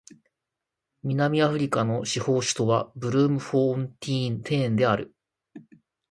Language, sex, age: Japanese, male, 30-39